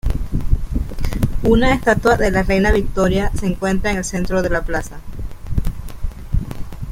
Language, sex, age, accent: Spanish, female, 19-29, Caribe: Cuba, Venezuela, Puerto Rico, República Dominicana, Panamá, Colombia caribeña, México caribeño, Costa del golfo de México